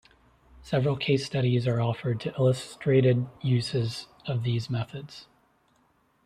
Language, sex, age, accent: English, male, 30-39, United States English